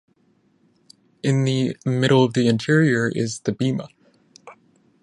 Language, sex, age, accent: English, male, 19-29, United States English